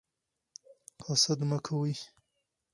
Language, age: Pashto, 19-29